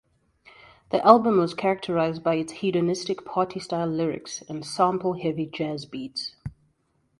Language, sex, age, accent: English, female, 30-39, Southern African (South Africa, Zimbabwe, Namibia)